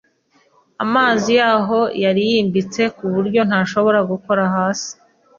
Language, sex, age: Kinyarwanda, female, 40-49